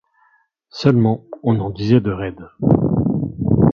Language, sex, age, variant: French, male, 40-49, Français de métropole